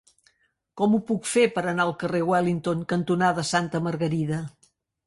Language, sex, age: Catalan, female, 70-79